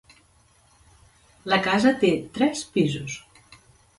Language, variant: Catalan, Central